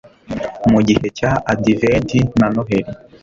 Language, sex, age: Kinyarwanda, male, 19-29